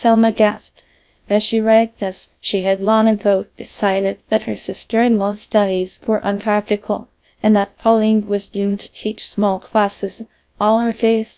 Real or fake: fake